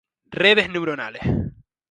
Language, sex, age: Spanish, male, 19-29